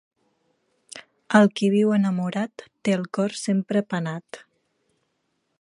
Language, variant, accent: Catalan, Central, central